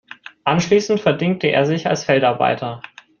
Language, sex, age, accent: German, male, 19-29, Deutschland Deutsch